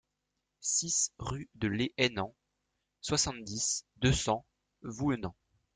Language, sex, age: French, male, 19-29